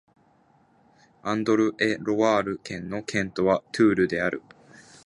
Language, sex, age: Japanese, male, 19-29